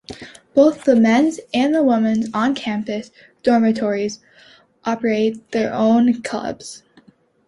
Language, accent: English, United States English